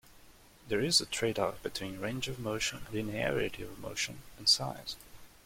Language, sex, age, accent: English, male, 19-29, United States English